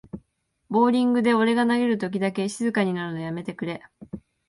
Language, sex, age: Japanese, female, 19-29